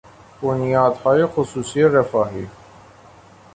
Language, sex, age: Persian, male, 19-29